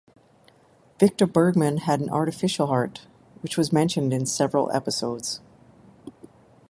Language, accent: English, Canadian English